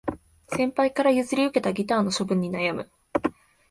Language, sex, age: Japanese, female, 19-29